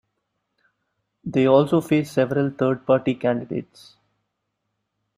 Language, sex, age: English, male, 19-29